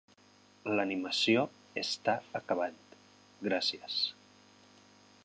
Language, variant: Catalan, Central